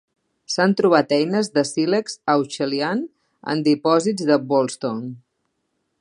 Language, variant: Catalan, Central